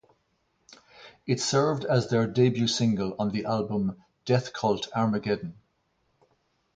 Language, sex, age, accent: English, male, 50-59, Irish English